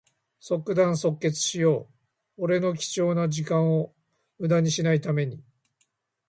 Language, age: Japanese, 50-59